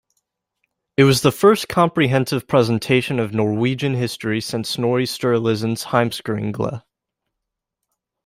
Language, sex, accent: English, male, United States English